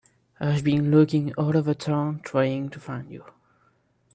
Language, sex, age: English, male, 19-29